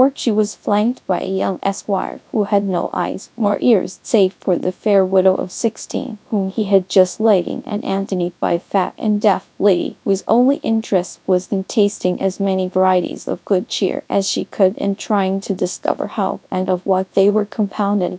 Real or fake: fake